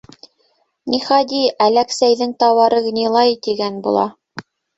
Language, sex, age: Bashkir, female, 30-39